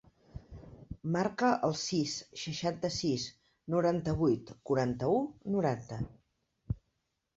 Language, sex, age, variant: Catalan, female, 50-59, Central